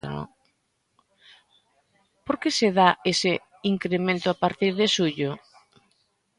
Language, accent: Galician, Normativo (estándar)